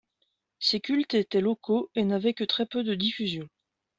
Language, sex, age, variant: French, female, 30-39, Français de métropole